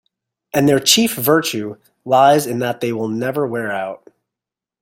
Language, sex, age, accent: English, male, 30-39, United States English